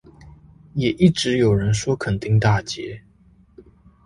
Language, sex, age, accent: Chinese, male, 19-29, 出生地：臺北市